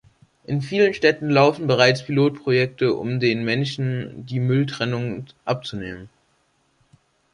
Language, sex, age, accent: German, male, under 19, Deutschland Deutsch